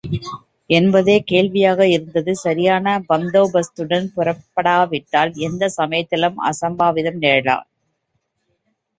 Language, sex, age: Tamil, female, 30-39